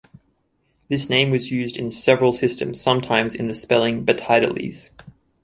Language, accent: English, Australian English